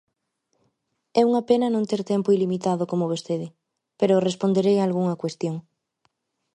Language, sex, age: Galician, female, 19-29